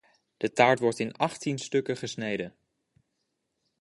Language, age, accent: Dutch, 19-29, Nederlands Nederlands